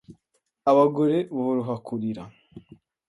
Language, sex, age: Kinyarwanda, male, 19-29